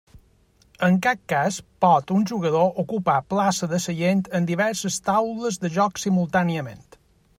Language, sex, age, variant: Catalan, male, 40-49, Balear